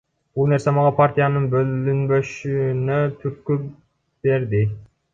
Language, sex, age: Kyrgyz, male, 19-29